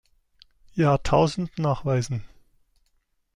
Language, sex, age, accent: German, male, 19-29, Deutschland Deutsch